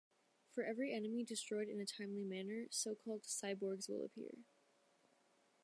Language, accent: English, United States English